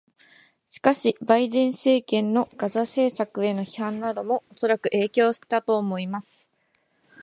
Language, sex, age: Japanese, female, 19-29